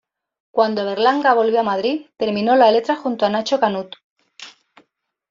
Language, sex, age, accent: Spanish, female, 40-49, España: Sur peninsular (Andalucia, Extremadura, Murcia)